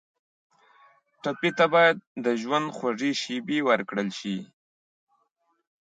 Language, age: Pashto, 19-29